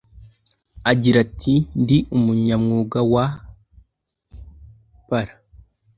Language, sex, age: Kinyarwanda, male, under 19